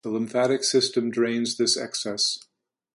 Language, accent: English, Canadian English